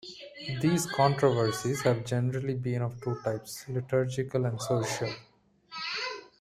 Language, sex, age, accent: English, male, 30-39, India and South Asia (India, Pakistan, Sri Lanka)